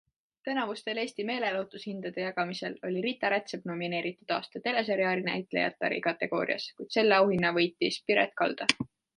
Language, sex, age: Estonian, female, 19-29